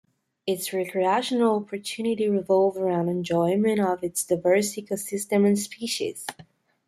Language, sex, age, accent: English, female, under 19, United States English